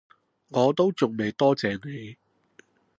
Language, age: Cantonese, 30-39